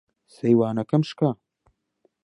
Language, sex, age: Central Kurdish, male, 19-29